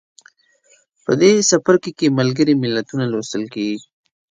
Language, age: Pashto, 19-29